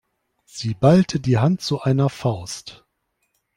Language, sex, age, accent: German, male, 30-39, Deutschland Deutsch